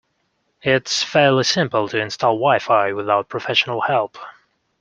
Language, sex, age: English, male, 19-29